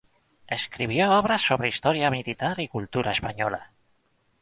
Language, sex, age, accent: Spanish, male, 30-39, España: Norte peninsular (Asturias, Castilla y León, Cantabria, País Vasco, Navarra, Aragón, La Rioja, Guadalajara, Cuenca)